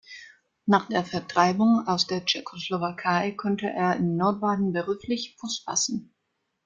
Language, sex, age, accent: German, female, 19-29, Deutschland Deutsch